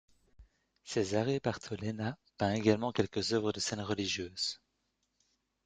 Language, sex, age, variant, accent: French, male, 19-29, Français d'Europe, Français de Belgique